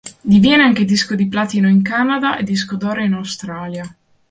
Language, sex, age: Italian, female, 19-29